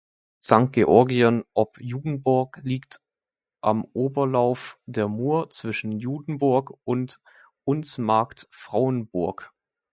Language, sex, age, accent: German, male, 19-29, Deutschland Deutsch